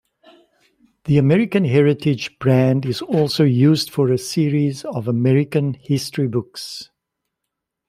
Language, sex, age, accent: English, male, 50-59, Southern African (South Africa, Zimbabwe, Namibia)